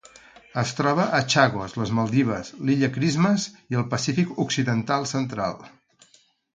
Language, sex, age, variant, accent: Catalan, male, 50-59, Central, central